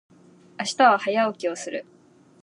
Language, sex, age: Japanese, female, 19-29